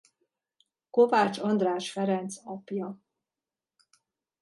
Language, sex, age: Hungarian, female, 50-59